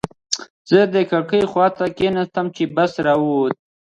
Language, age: Pashto, under 19